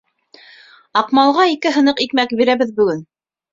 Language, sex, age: Bashkir, female, 19-29